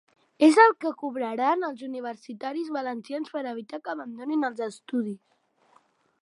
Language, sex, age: Catalan, female, 40-49